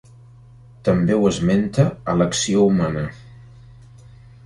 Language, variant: Catalan, Central